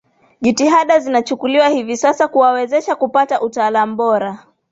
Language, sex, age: Swahili, female, 19-29